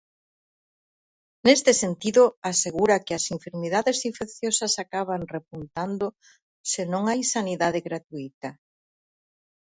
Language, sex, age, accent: Galician, female, 60-69, Normativo (estándar)